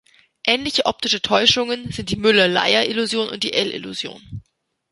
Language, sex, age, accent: German, female, 30-39, Deutschland Deutsch